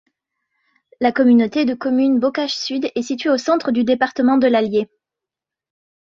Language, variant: French, Français de métropole